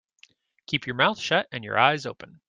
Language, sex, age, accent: English, male, 40-49, United States English